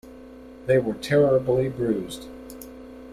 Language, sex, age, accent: English, male, 40-49, United States English